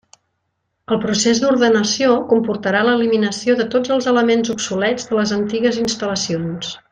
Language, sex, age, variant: Catalan, female, 50-59, Central